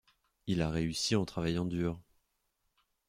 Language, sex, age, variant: French, male, 19-29, Français de métropole